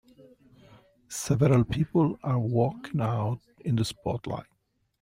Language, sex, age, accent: English, male, 60-69, United States English